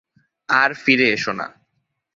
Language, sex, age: Bengali, male, 19-29